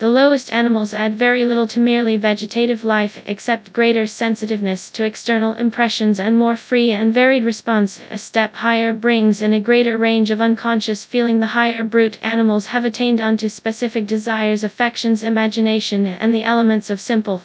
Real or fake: fake